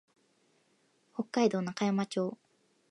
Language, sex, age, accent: Japanese, female, 19-29, 標準語